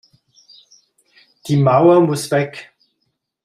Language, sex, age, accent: German, male, 50-59, Schweizerdeutsch